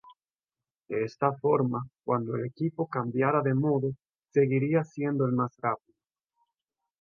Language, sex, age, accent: Spanish, male, 19-29, Caribe: Cuba, Venezuela, Puerto Rico, República Dominicana, Panamá, Colombia caribeña, México caribeño, Costa del golfo de México